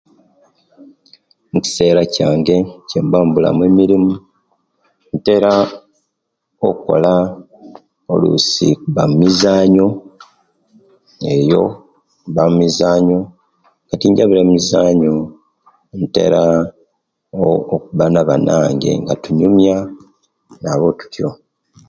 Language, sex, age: Kenyi, male, 40-49